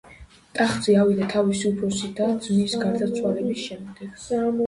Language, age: Georgian, under 19